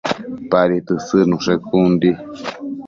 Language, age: Matsés, 19-29